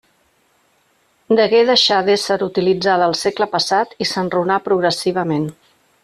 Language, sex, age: Catalan, female, 50-59